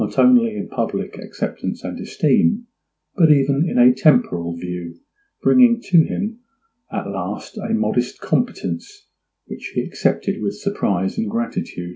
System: none